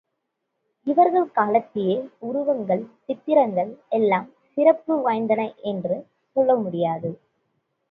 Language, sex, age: Tamil, female, 19-29